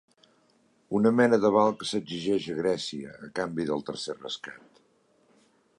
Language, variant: Catalan, Central